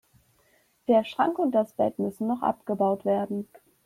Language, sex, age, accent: German, female, 19-29, Deutschland Deutsch